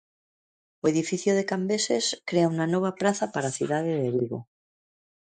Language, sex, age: Galician, female, 40-49